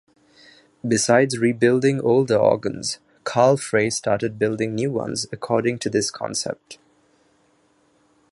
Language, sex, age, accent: English, male, 19-29, England English; India and South Asia (India, Pakistan, Sri Lanka)